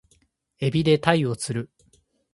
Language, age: Japanese, 19-29